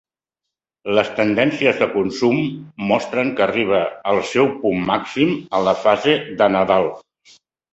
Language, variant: Catalan, Central